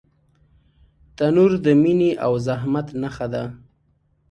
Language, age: Pashto, 19-29